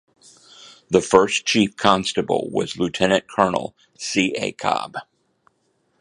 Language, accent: English, United States English